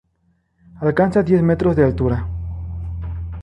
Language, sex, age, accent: Spanish, male, 19-29, México